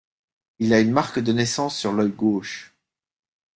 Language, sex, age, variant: French, male, 50-59, Français de métropole